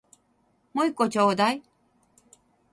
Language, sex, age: Japanese, female, 60-69